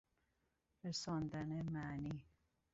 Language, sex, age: Persian, female, 40-49